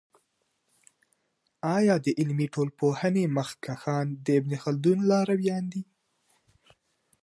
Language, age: Pashto, 19-29